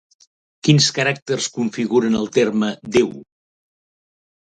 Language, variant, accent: Catalan, Central, central